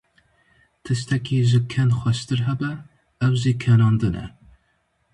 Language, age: Kurdish, 19-29